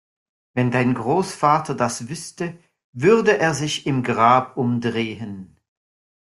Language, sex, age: German, male, 40-49